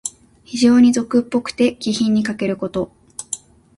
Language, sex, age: Japanese, female, 19-29